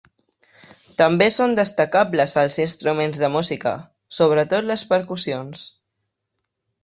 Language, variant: Catalan, Central